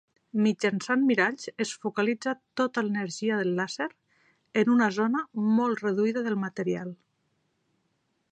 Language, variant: Catalan, Nord-Occidental